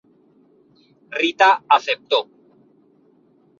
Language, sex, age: Spanish, male, 40-49